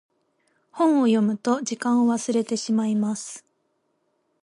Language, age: Japanese, 19-29